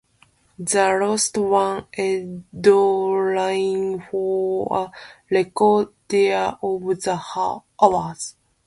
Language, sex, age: English, female, 30-39